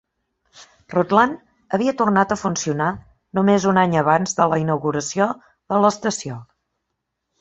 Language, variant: Catalan, Central